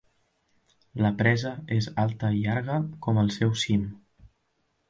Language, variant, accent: Catalan, Central, Barcelona